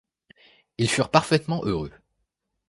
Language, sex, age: French, male, 19-29